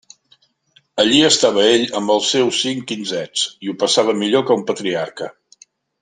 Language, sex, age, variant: Catalan, male, 50-59, Central